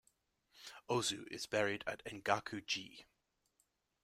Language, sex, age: English, male, 19-29